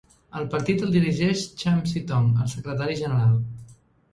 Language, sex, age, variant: Catalan, female, 30-39, Central